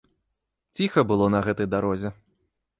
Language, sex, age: Belarusian, male, 30-39